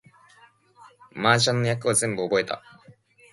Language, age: Japanese, 19-29